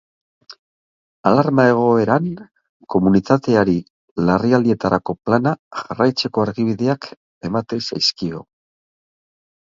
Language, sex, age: Basque, male, 60-69